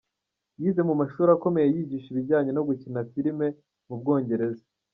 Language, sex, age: Kinyarwanda, male, 19-29